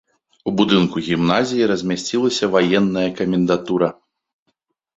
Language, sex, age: Belarusian, male, 30-39